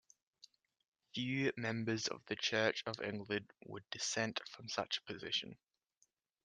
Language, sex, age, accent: English, male, 19-29, Australian English